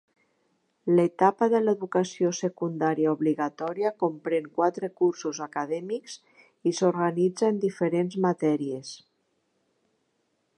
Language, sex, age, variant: Catalan, female, 50-59, Central